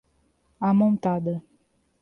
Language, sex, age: Portuguese, female, 19-29